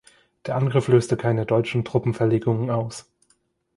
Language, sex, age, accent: German, male, 19-29, Deutschland Deutsch